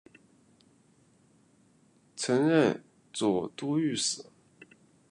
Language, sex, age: Chinese, male, 30-39